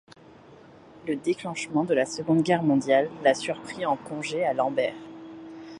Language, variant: French, Français de métropole